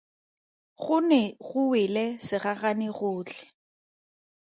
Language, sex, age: Tswana, female, 30-39